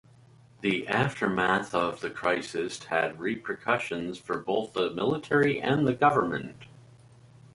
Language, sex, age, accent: English, male, 40-49, United States English